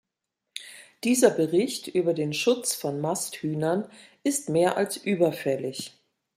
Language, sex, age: German, female, 50-59